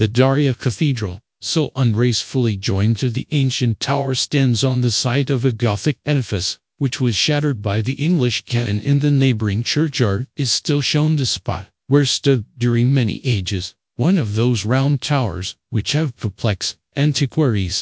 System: TTS, GradTTS